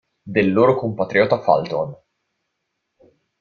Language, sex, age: Italian, male, 19-29